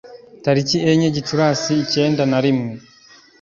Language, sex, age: Kinyarwanda, male, 19-29